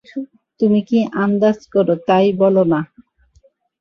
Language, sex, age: Bengali, female, 40-49